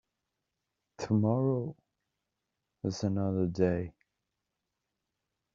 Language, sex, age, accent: English, male, 30-39, England English